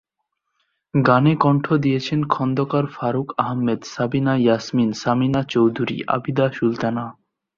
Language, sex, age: Bengali, male, 19-29